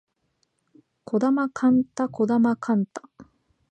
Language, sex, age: Japanese, female, 19-29